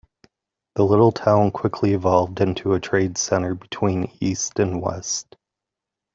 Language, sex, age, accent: English, male, 30-39, United States English